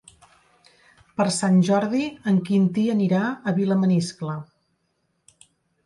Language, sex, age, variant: Catalan, female, 50-59, Central